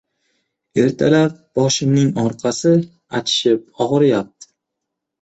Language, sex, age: Uzbek, male, 19-29